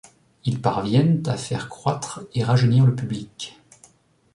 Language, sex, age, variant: French, male, 40-49, Français de métropole